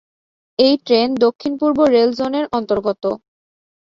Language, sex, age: Bengali, female, 19-29